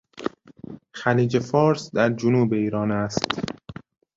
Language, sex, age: Persian, male, 19-29